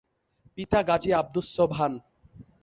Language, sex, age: Bengali, male, 19-29